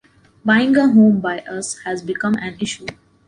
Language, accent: English, India and South Asia (India, Pakistan, Sri Lanka)